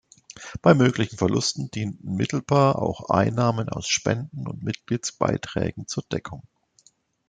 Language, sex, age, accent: German, male, 40-49, Deutschland Deutsch